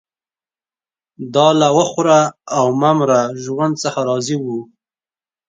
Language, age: Pashto, 19-29